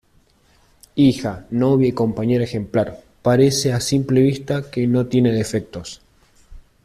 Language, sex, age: Spanish, male, 30-39